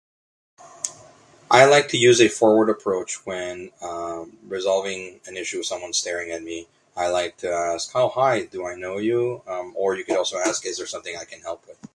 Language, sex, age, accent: English, male, 40-49, United States English